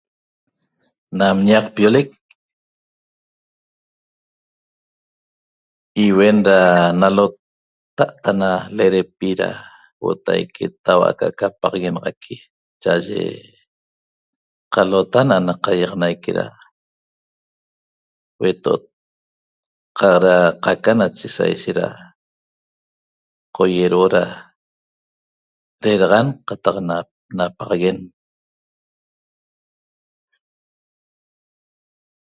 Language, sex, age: Toba, male, 60-69